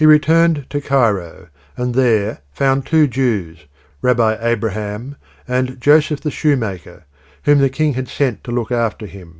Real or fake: real